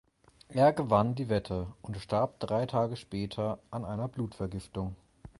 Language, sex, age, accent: German, male, 30-39, Deutschland Deutsch